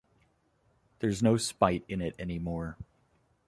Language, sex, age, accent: English, male, 30-39, United States English